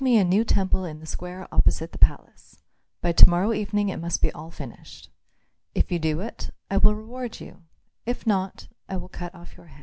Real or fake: real